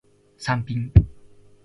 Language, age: Japanese, 19-29